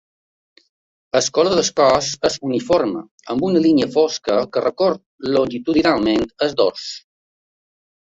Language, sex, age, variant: Catalan, male, 50-59, Balear